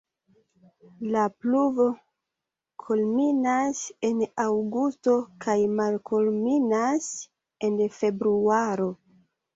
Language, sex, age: Esperanto, female, 19-29